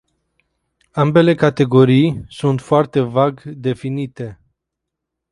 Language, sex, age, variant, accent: Romanian, male, 19-29, Romanian-Romania, Muntenesc